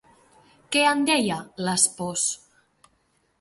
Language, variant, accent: Catalan, Central, central